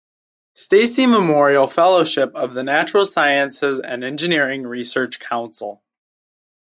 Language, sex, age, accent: English, male, under 19, United States English